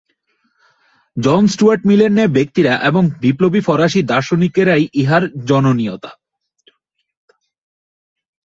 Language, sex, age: Bengali, male, 19-29